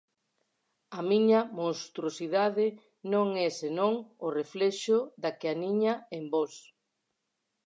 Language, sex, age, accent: Galician, female, 40-49, Normativo (estándar)